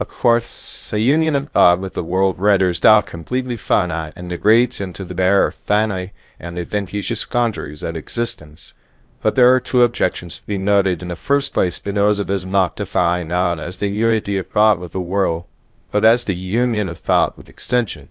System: TTS, VITS